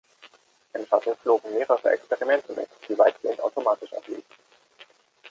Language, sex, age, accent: German, male, 30-39, Deutschland Deutsch